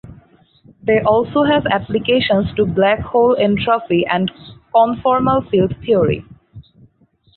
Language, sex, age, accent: English, female, 19-29, India and South Asia (India, Pakistan, Sri Lanka)